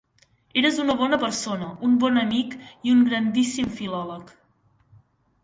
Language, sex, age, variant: Catalan, female, under 19, Central